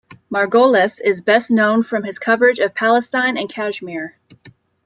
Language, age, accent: English, 30-39, United States English